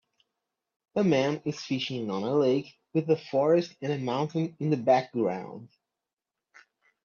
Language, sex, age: English, male, 19-29